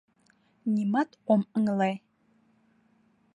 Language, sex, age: Mari, female, 19-29